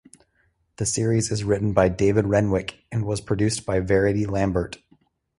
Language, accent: English, United States English